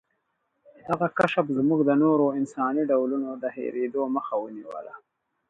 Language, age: Pashto, 30-39